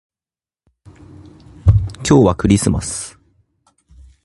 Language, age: Japanese, 19-29